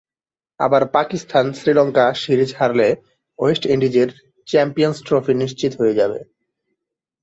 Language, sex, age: Bengali, male, 19-29